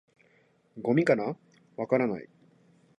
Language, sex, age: Japanese, male, 19-29